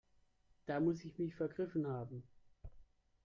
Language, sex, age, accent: German, male, 30-39, Deutschland Deutsch